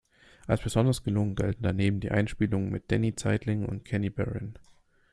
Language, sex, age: German, male, 19-29